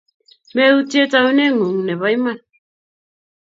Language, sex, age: Kalenjin, female, 19-29